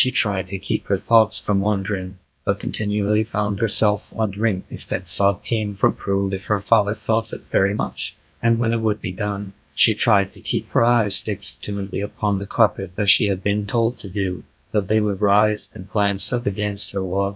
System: TTS, GlowTTS